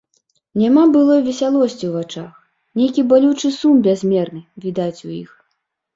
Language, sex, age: Belarusian, female, 30-39